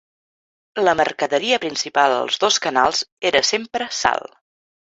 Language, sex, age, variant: Catalan, female, 19-29, Central